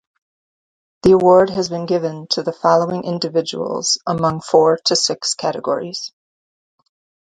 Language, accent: English, United States English